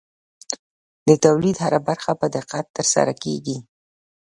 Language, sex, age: Pashto, female, 50-59